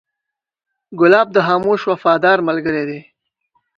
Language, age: Pashto, under 19